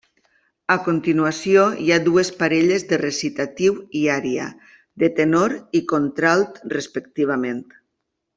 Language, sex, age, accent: Catalan, female, 60-69, valencià